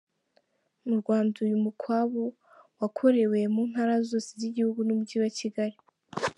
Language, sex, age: Kinyarwanda, female, 19-29